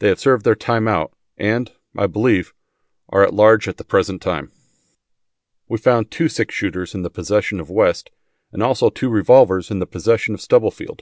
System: none